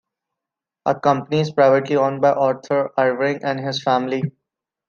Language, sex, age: English, male, 19-29